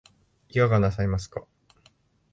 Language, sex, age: Japanese, male, 19-29